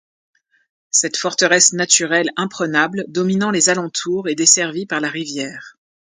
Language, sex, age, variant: French, female, 40-49, Français de métropole